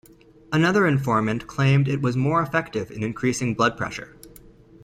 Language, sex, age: English, male, 19-29